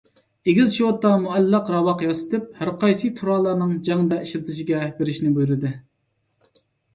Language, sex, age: Uyghur, male, 30-39